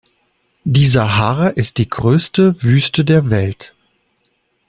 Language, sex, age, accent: German, male, 50-59, Deutschland Deutsch